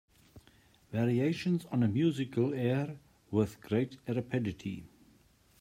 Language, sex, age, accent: English, male, 60-69, Southern African (South Africa, Zimbabwe, Namibia)